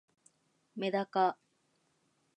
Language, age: Japanese, 50-59